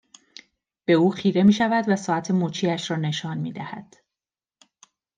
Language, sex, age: Persian, female, 40-49